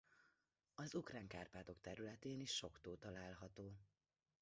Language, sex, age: Hungarian, female, 40-49